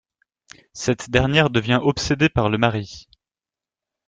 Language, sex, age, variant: French, male, 19-29, Français de métropole